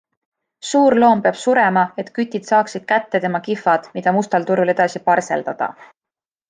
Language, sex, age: Estonian, female, 19-29